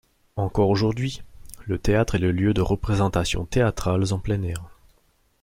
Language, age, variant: French, 30-39, Français de métropole